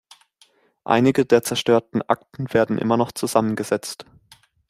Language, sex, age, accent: German, male, 19-29, Deutschland Deutsch